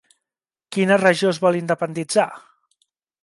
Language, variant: Catalan, Central